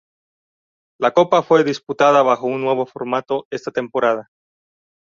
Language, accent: Spanish, México